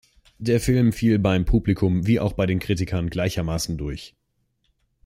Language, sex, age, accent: German, male, under 19, Deutschland Deutsch